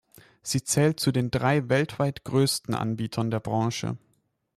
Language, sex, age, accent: German, male, 19-29, Deutschland Deutsch